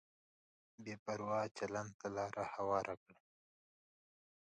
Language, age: Pashto, 19-29